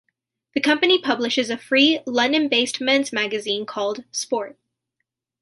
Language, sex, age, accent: English, female, under 19, United States English